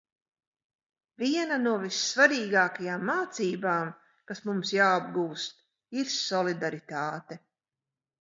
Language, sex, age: Latvian, female, 50-59